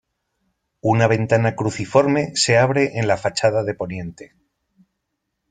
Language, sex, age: Spanish, male, 40-49